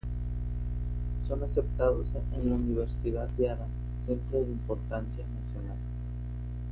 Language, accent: Spanish, México